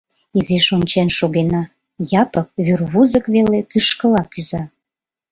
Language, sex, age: Mari, female, 30-39